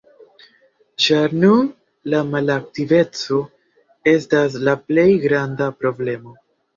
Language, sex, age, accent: Esperanto, male, 19-29, Internacia